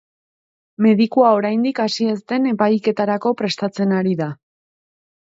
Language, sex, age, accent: Basque, female, 19-29, Erdialdekoa edo Nafarra (Gipuzkoa, Nafarroa)